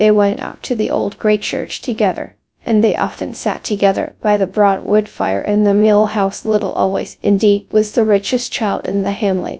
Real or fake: fake